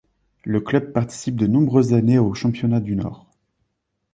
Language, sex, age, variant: French, male, 19-29, Français de métropole